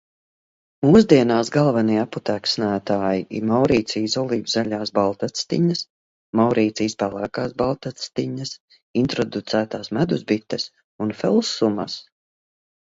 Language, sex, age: Latvian, female, 50-59